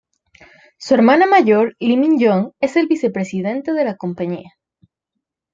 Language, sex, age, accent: Spanish, female, 19-29, México